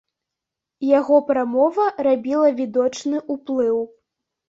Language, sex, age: Belarusian, female, under 19